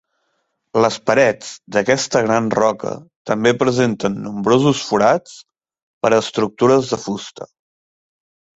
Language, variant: Catalan, Central